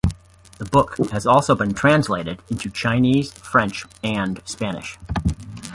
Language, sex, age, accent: English, male, 50-59, United States English